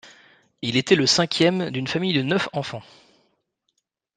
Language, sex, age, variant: French, male, 30-39, Français de métropole